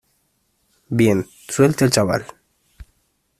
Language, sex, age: Spanish, male, 19-29